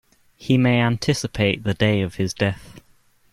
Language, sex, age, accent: English, male, under 19, England English